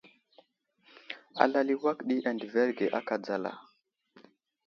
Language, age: Wuzlam, 19-29